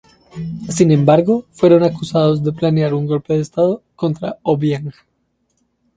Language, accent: Spanish, Caribe: Cuba, Venezuela, Puerto Rico, República Dominicana, Panamá, Colombia caribeña, México caribeño, Costa del golfo de México